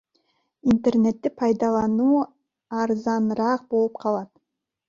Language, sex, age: Kyrgyz, female, 30-39